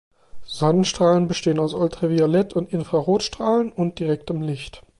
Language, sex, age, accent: German, male, 30-39, Deutschland Deutsch